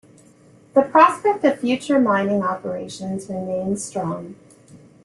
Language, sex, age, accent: English, female, 50-59, United States English